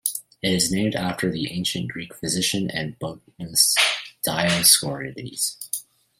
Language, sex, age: English, male, under 19